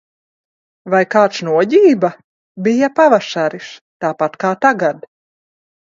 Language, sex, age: Latvian, female, 30-39